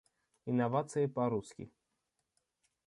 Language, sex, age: Russian, male, 19-29